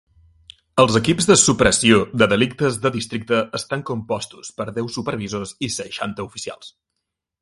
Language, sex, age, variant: Catalan, male, 30-39, Central